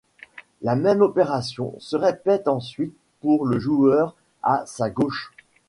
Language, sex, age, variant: French, male, 40-49, Français de métropole